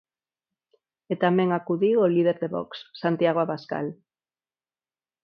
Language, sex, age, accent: Galician, female, 30-39, Neofalante